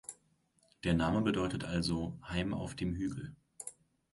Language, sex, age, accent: German, male, 19-29, Deutschland Deutsch